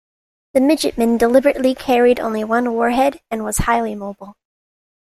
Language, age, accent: English, 19-29, United States English